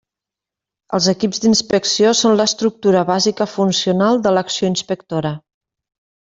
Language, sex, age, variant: Catalan, female, 40-49, Nord-Occidental